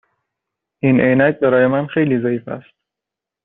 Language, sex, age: Persian, male, under 19